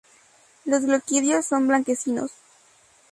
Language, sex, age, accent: Spanish, female, under 19, México